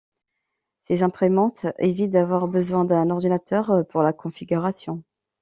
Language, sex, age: French, female, 30-39